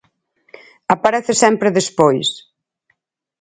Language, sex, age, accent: Galician, female, 40-49, Central (gheada)